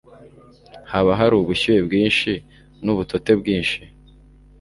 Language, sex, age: Kinyarwanda, male, 19-29